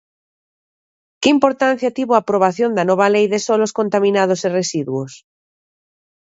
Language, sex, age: Galician, female, 30-39